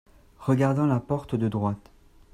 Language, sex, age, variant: French, male, 19-29, Français de métropole